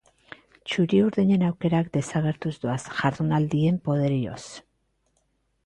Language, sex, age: Basque, female, 40-49